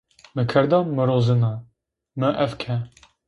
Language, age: Zaza, 19-29